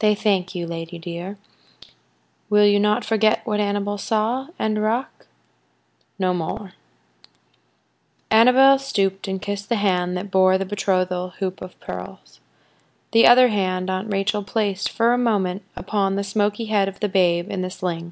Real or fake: real